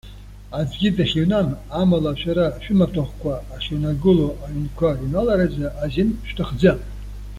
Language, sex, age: Abkhazian, male, 70-79